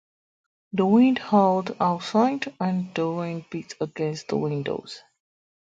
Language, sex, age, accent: English, female, 30-39, England English